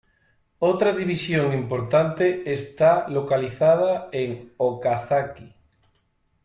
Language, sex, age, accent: Spanish, male, 19-29, España: Sur peninsular (Andalucia, Extremadura, Murcia)